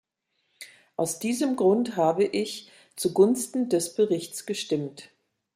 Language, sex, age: German, female, 50-59